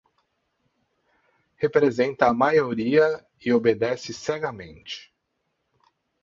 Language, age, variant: Portuguese, 50-59, Portuguese (Brasil)